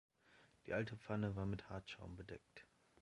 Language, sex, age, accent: German, male, 19-29, Deutschland Deutsch